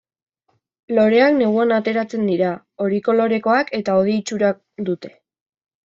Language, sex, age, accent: Basque, female, under 19, Erdialdekoa edo Nafarra (Gipuzkoa, Nafarroa)